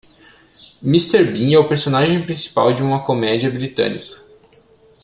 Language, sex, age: Portuguese, male, 19-29